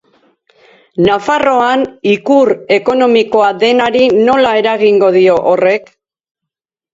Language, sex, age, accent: Basque, female, 70-79, Erdialdekoa edo Nafarra (Gipuzkoa, Nafarroa)